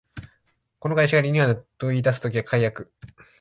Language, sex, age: Japanese, male, 19-29